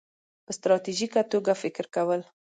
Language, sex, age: Pashto, female, 19-29